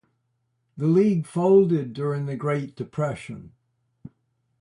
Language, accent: English, United States English